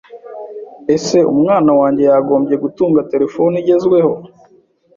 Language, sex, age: Kinyarwanda, male, 19-29